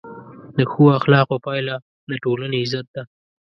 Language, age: Pashto, 19-29